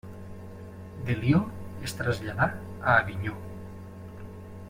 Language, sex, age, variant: Catalan, male, 40-49, Septentrional